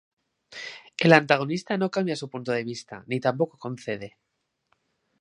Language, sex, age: Spanish, male, 19-29